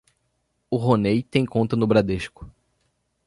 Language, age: Portuguese, 19-29